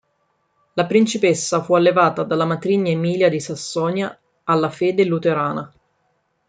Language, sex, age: Italian, female, 30-39